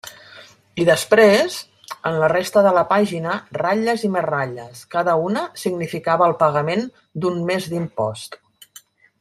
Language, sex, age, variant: Catalan, female, 50-59, Central